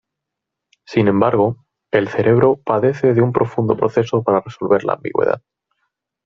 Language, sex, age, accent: Spanish, male, 30-39, España: Centro-Sur peninsular (Madrid, Toledo, Castilla-La Mancha)